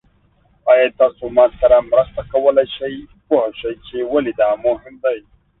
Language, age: Pashto, 30-39